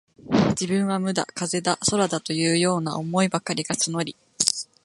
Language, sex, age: Japanese, female, 19-29